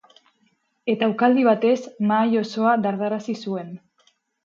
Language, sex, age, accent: Basque, female, 19-29, Mendebalekoa (Araba, Bizkaia, Gipuzkoako mendebaleko herri batzuk)